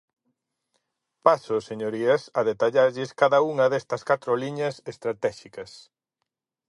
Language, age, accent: Galician, 40-49, Oriental (común en zona oriental)